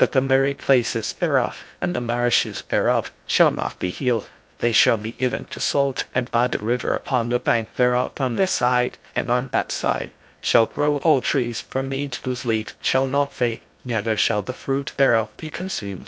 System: TTS, GlowTTS